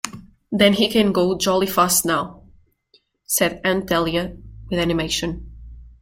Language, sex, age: English, female, 19-29